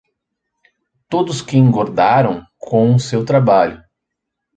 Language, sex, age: Portuguese, male, 30-39